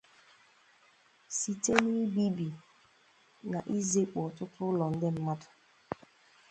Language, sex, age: Igbo, female, 30-39